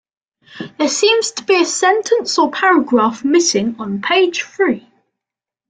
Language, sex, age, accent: English, male, under 19, England English